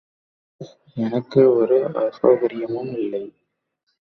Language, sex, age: Tamil, male, 19-29